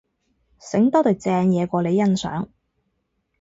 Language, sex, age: Cantonese, female, 30-39